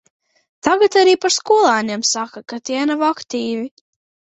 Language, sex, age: Latvian, female, under 19